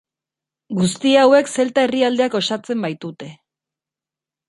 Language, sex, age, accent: Basque, female, 40-49, Erdialdekoa edo Nafarra (Gipuzkoa, Nafarroa)